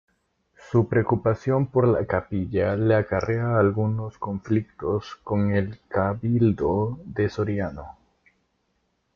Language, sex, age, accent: Spanish, male, 19-29, América central